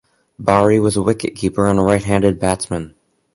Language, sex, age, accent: English, male, 19-29, United States English